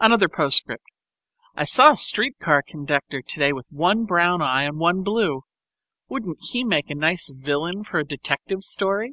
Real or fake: real